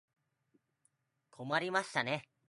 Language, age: Japanese, 19-29